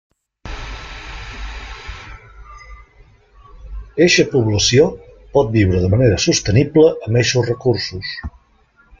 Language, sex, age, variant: Catalan, male, 40-49, Central